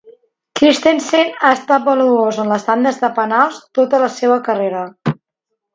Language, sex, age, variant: Catalan, female, 50-59, Central